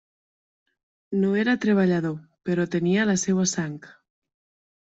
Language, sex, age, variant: Catalan, female, 30-39, Central